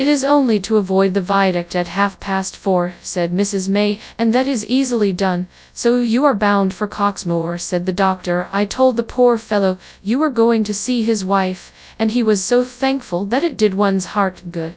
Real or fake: fake